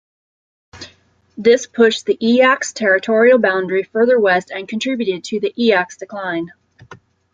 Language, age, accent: English, 30-39, United States English